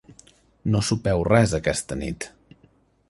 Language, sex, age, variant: Catalan, male, 30-39, Central